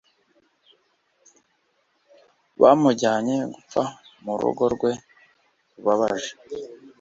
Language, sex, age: Kinyarwanda, male, 40-49